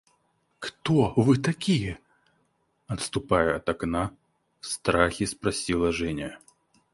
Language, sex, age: Russian, male, 19-29